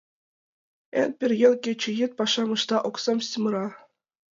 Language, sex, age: Mari, female, 19-29